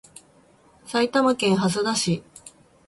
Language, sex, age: Japanese, female, 30-39